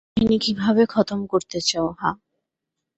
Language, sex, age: Bengali, female, 19-29